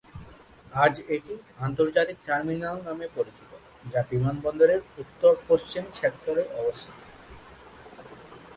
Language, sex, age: Bengali, male, 19-29